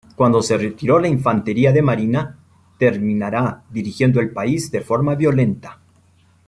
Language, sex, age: Spanish, male, 60-69